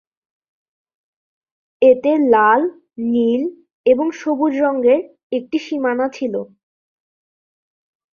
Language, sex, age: Bengali, female, 19-29